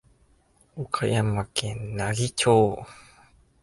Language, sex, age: Japanese, male, 19-29